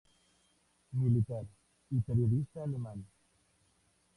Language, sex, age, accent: Spanish, male, 19-29, México